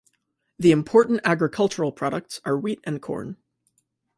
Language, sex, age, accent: English, male, 19-29, United States English